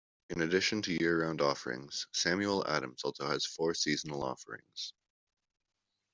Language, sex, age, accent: English, male, under 19, Canadian English